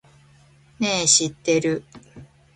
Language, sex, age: Japanese, female, 19-29